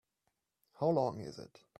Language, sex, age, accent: English, male, 19-29, England English